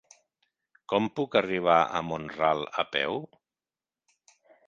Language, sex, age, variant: Catalan, male, 50-59, Central